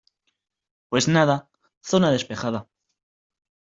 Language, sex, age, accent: Spanish, male, 19-29, España: Centro-Sur peninsular (Madrid, Toledo, Castilla-La Mancha)